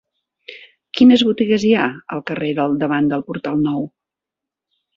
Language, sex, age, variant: Catalan, female, 60-69, Central